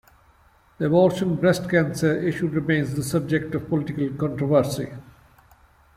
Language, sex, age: English, male, 50-59